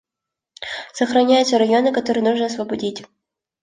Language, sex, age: Russian, female, 19-29